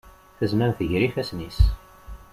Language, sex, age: Kabyle, male, 19-29